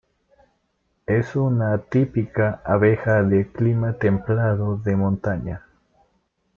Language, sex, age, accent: Spanish, male, 19-29, América central